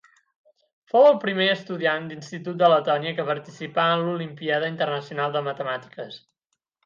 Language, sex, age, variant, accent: Catalan, male, 19-29, Central, central